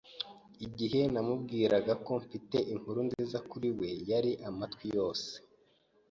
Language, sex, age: Kinyarwanda, male, 19-29